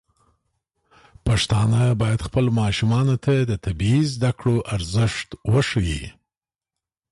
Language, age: Pashto, 50-59